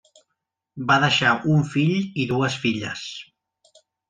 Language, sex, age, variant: Catalan, male, 40-49, Central